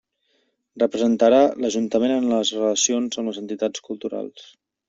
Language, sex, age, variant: Catalan, male, 19-29, Central